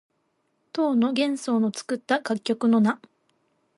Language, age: Japanese, 19-29